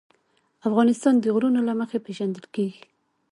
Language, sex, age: Pashto, female, 19-29